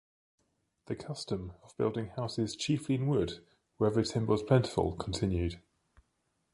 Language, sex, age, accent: English, male, 30-39, England English